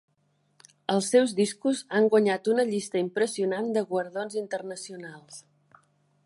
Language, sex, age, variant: Catalan, female, 50-59, Central